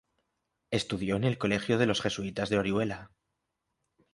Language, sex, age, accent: Spanish, male, 19-29, España: Norte peninsular (Asturias, Castilla y León, Cantabria, País Vasco, Navarra, Aragón, La Rioja, Guadalajara, Cuenca)